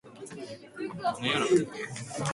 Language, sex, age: Japanese, female, 19-29